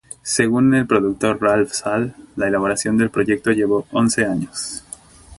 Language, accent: Spanish, México